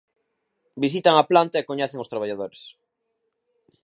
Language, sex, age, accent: Galician, male, 19-29, Atlántico (seseo e gheada)